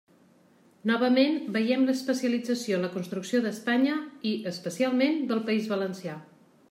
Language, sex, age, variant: Catalan, female, 40-49, Central